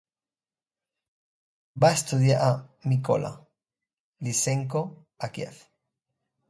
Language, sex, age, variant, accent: Catalan, female, 30-39, Nord-Occidental, nord-occidental